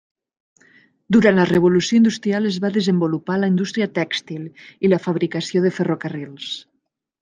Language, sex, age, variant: Catalan, female, 50-59, Nord-Occidental